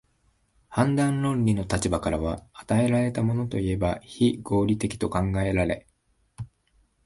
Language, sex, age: Japanese, male, 19-29